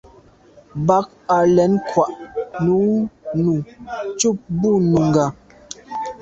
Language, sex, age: Medumba, female, 19-29